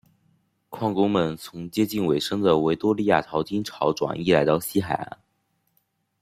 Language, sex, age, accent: Chinese, male, under 19, 出生地：福建省